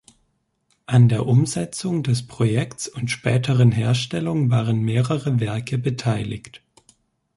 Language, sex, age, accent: German, male, 30-39, Deutschland Deutsch